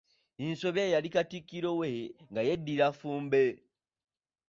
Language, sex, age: Ganda, male, 19-29